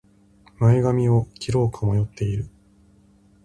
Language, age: Japanese, 19-29